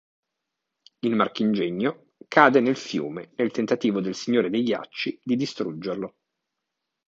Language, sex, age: Italian, male, 40-49